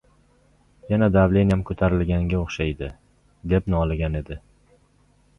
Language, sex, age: Uzbek, male, 19-29